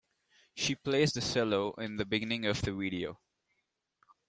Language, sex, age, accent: English, male, 19-29, India and South Asia (India, Pakistan, Sri Lanka)